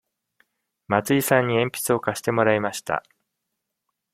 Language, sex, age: Japanese, male, 50-59